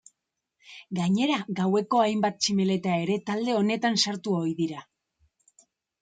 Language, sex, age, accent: Basque, female, 19-29, Erdialdekoa edo Nafarra (Gipuzkoa, Nafarroa)